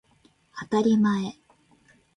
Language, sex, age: Japanese, female, 19-29